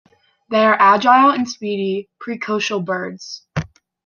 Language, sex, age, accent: English, female, 19-29, United States English